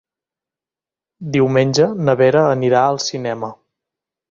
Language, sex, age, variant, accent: Catalan, male, 19-29, Central, central